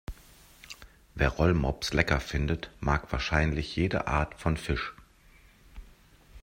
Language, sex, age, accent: German, male, 40-49, Deutschland Deutsch